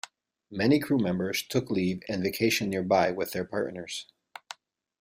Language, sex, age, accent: English, male, 30-39, United States English